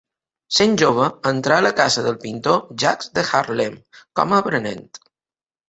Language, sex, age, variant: Catalan, male, 50-59, Balear